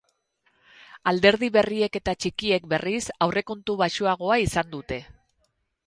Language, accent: Basque, Erdialdekoa edo Nafarra (Gipuzkoa, Nafarroa)